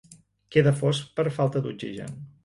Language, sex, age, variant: Catalan, male, 50-59, Septentrional